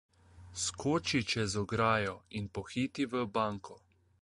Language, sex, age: Slovenian, male, 19-29